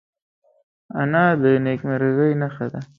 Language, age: Pashto, 19-29